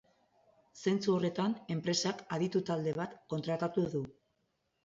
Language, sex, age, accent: Basque, female, 40-49, Erdialdekoa edo Nafarra (Gipuzkoa, Nafarroa)